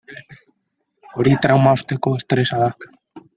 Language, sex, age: Basque, male, 19-29